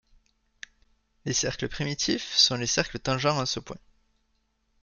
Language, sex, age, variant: French, male, 19-29, Français de métropole